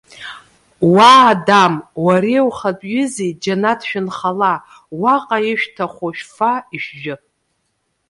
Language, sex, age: Abkhazian, female, 40-49